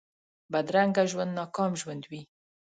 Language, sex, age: Pashto, female, 19-29